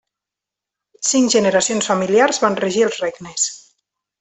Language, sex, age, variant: Catalan, female, 30-39, Nord-Occidental